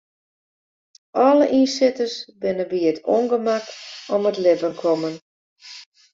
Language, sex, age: Western Frisian, female, 50-59